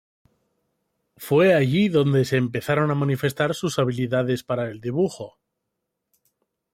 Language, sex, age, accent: Spanish, male, 40-49, España: Norte peninsular (Asturias, Castilla y León, Cantabria, País Vasco, Navarra, Aragón, La Rioja, Guadalajara, Cuenca)